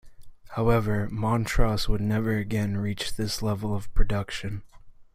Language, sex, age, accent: English, male, 19-29, United States English